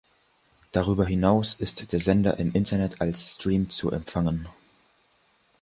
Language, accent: German, Deutschland Deutsch